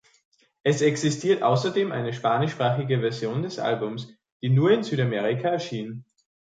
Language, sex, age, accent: German, male, 30-39, Österreichisches Deutsch